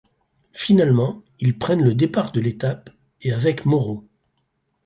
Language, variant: French, Français de métropole